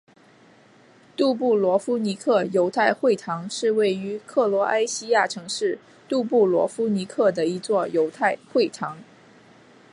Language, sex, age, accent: Chinese, female, 30-39, 出生地：广东省